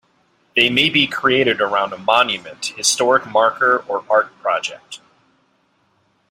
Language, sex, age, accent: English, male, 40-49, United States English